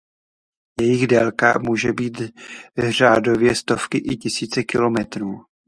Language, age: Czech, 40-49